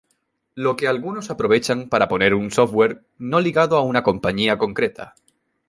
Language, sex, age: Spanish, male, 19-29